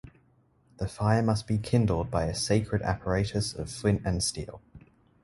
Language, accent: English, Australian English